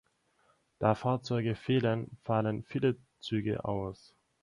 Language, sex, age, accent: German, male, 19-29, Deutschland Deutsch